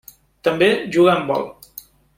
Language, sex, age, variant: Catalan, male, 30-39, Central